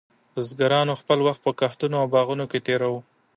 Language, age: Pashto, 19-29